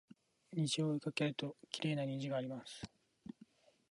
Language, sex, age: Japanese, male, 19-29